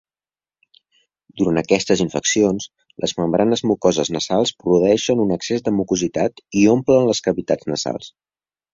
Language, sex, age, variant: Catalan, male, under 19, Central